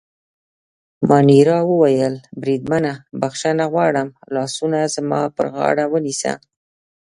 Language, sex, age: Pashto, female, 50-59